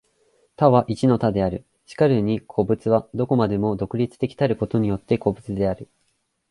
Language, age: Japanese, 19-29